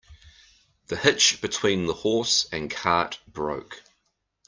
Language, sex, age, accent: English, male, 40-49, New Zealand English